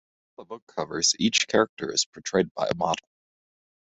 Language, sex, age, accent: English, male, 19-29, United States English